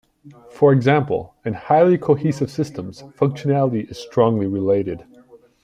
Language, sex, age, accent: English, male, 19-29, Canadian English